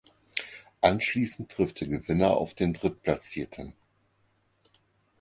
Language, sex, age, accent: German, male, 50-59, Deutschland Deutsch